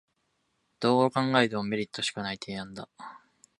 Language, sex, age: Japanese, male, under 19